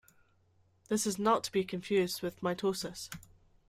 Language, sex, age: English, female, 30-39